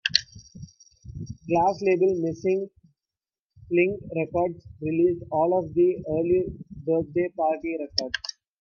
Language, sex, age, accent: English, male, 19-29, India and South Asia (India, Pakistan, Sri Lanka)